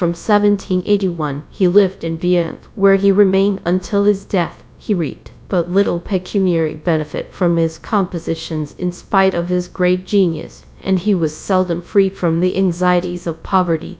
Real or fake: fake